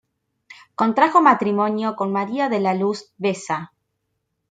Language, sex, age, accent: Spanish, female, 19-29, Rioplatense: Argentina, Uruguay, este de Bolivia, Paraguay